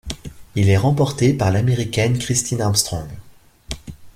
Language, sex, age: French, male, 40-49